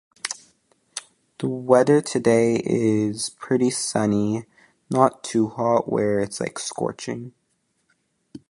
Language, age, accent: English, under 19, United States English